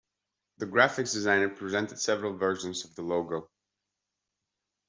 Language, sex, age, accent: English, male, 30-39, United States English